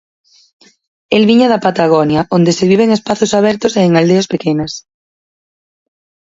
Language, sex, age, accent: Galician, female, 19-29, Oriental (común en zona oriental); Normativo (estándar)